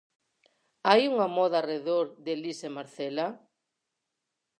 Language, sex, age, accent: Galician, female, 40-49, Normativo (estándar)